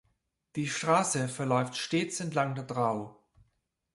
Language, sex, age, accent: German, male, 40-49, Österreichisches Deutsch